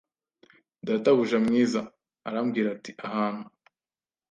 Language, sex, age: Kinyarwanda, male, 19-29